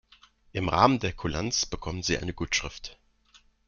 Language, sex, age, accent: German, male, 19-29, Deutschland Deutsch